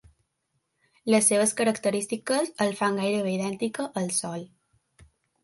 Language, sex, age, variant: Catalan, female, under 19, Balear